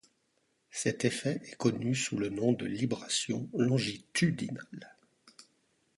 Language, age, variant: French, 40-49, Français de métropole